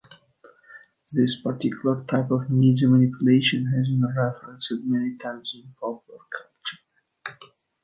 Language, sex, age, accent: English, male, 19-29, United States English